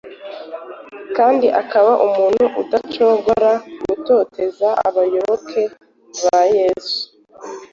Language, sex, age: Kinyarwanda, female, 19-29